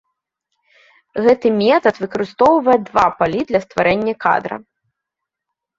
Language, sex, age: Belarusian, female, 19-29